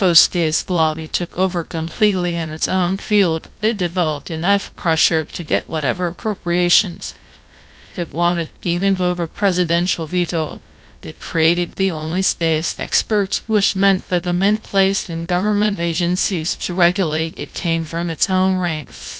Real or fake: fake